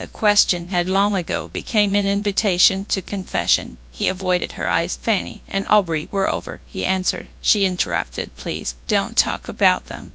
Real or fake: fake